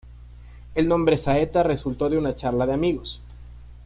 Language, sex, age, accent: Spanish, male, under 19, Andino-Pacífico: Colombia, Perú, Ecuador, oeste de Bolivia y Venezuela andina